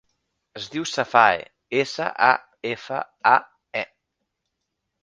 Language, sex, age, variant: Catalan, male, 30-39, Central